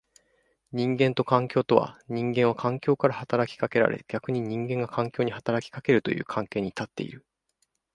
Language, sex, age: Japanese, male, 30-39